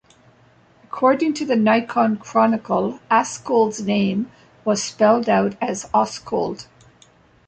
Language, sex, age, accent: English, female, 60-69, Canadian English